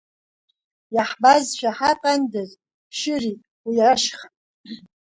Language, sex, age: Abkhazian, female, 50-59